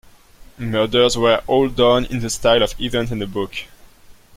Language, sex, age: English, male, 19-29